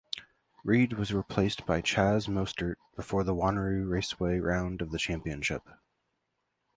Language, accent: English, United States English